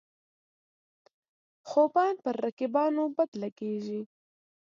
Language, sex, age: Pashto, female, under 19